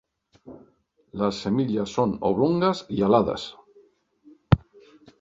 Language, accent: Spanish, España: Norte peninsular (Asturias, Castilla y León, Cantabria, País Vasco, Navarra, Aragón, La Rioja, Guadalajara, Cuenca)